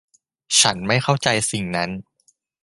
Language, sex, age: Thai, male, 19-29